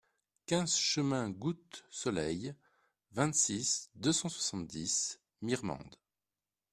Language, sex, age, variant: French, male, 30-39, Français de métropole